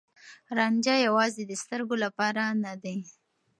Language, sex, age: Pashto, female, 19-29